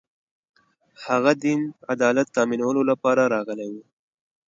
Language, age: Pashto, 19-29